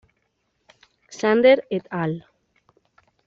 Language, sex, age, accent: Spanish, female, 30-39, España: Norte peninsular (Asturias, Castilla y León, Cantabria, País Vasco, Navarra, Aragón, La Rioja, Guadalajara, Cuenca)